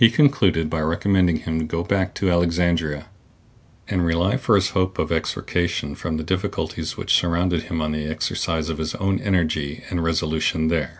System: none